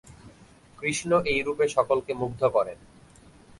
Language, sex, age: Bengali, male, 19-29